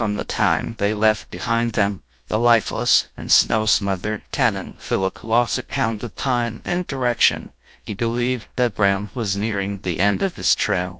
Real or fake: fake